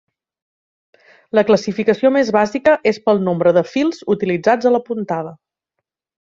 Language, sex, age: Catalan, female, 40-49